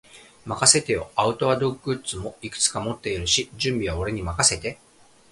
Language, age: Japanese, 40-49